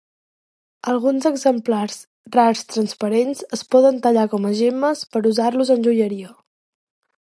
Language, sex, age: Catalan, female, 19-29